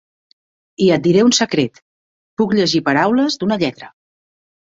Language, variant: Catalan, Central